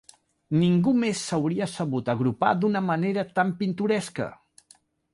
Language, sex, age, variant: Catalan, male, 50-59, Central